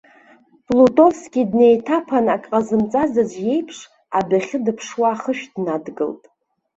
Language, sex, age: Abkhazian, female, 40-49